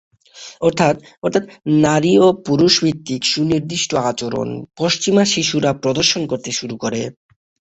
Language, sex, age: Bengali, male, 19-29